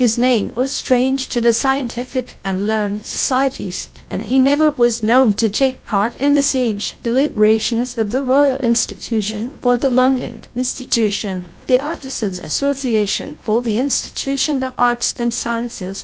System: TTS, GlowTTS